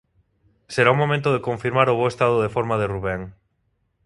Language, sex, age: Galician, male, 19-29